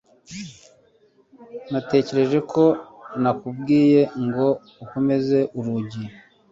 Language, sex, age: Kinyarwanda, male, 40-49